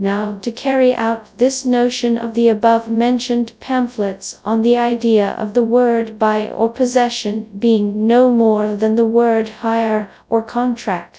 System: TTS, FastPitch